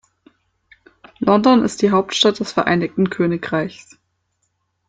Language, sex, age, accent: German, female, 19-29, Deutschland Deutsch